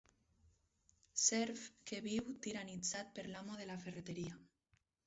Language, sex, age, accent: Catalan, female, 30-39, valencià